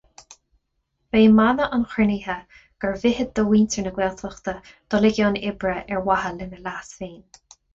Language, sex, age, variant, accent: Irish, female, 30-39, Gaeilge Chonnacht, Cainteoir líofa, ní ó dhúchas